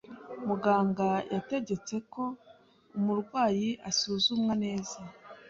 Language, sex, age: Kinyarwanda, female, 19-29